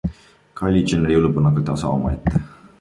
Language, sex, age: Estonian, male, 19-29